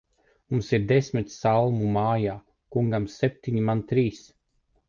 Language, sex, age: Latvian, male, 30-39